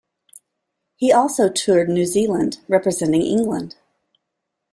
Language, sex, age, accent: English, female, 40-49, United States English